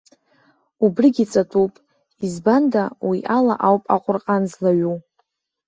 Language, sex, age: Abkhazian, female, under 19